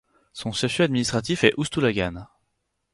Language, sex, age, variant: French, male, 19-29, Français de métropole